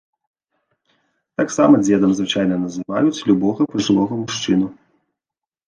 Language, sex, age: Belarusian, male, 30-39